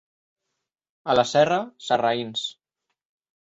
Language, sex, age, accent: Catalan, male, 19-29, valencià